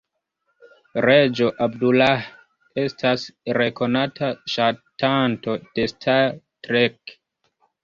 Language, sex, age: Esperanto, male, 19-29